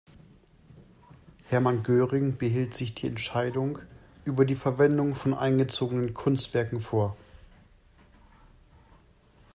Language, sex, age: German, male, 30-39